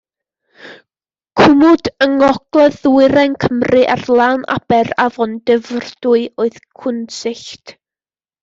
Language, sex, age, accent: Welsh, female, under 19, Y Deyrnas Unedig Cymraeg